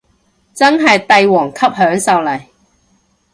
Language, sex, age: Cantonese, female, 30-39